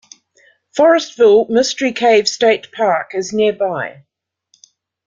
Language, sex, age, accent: English, female, 60-69, New Zealand English